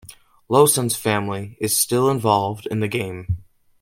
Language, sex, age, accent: English, male, under 19, United States English